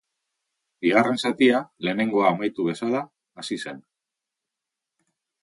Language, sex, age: Basque, male, 40-49